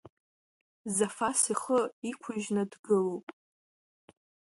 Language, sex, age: Abkhazian, female, under 19